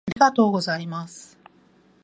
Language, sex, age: Japanese, female, 40-49